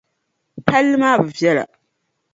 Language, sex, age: Dagbani, female, 30-39